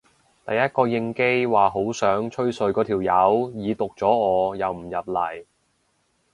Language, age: Cantonese, 19-29